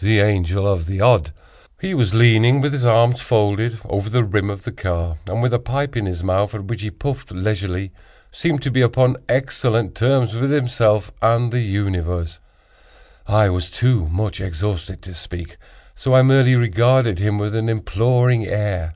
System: none